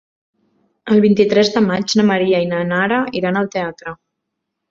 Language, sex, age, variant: Catalan, female, 19-29, Central